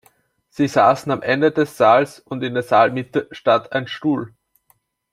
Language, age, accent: German, 19-29, Österreichisches Deutsch